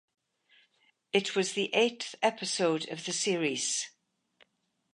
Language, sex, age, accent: English, female, 80-89, England English